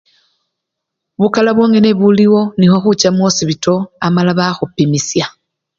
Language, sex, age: Luyia, female, 50-59